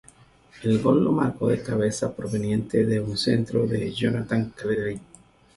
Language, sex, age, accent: Spanish, male, 40-49, Caribe: Cuba, Venezuela, Puerto Rico, República Dominicana, Panamá, Colombia caribeña, México caribeño, Costa del golfo de México